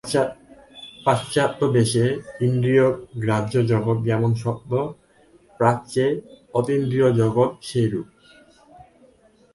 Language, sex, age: Bengali, male, 19-29